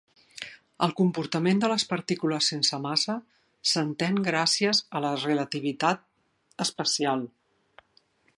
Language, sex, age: Catalan, female, 60-69